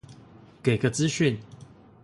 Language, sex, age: Chinese, male, 40-49